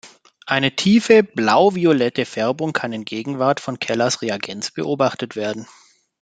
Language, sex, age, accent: German, male, 30-39, Deutschland Deutsch